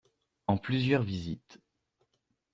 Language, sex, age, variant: French, male, under 19, Français de métropole